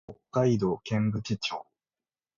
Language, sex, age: Japanese, male, 19-29